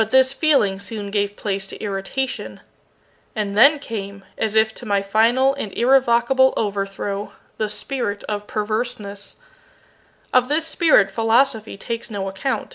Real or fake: real